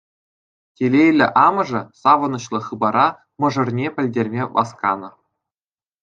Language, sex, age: Chuvash, male, 19-29